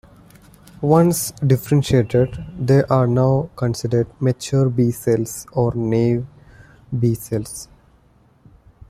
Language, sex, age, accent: English, male, 19-29, India and South Asia (India, Pakistan, Sri Lanka)